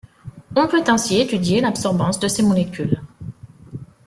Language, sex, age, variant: French, female, 40-49, Français de métropole